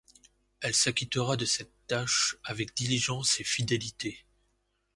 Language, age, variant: French, 40-49, Français de métropole